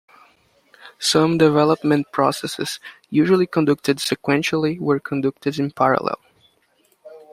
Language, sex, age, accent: English, male, 19-29, United States English